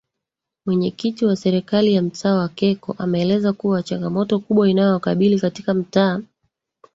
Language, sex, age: Swahili, female, 30-39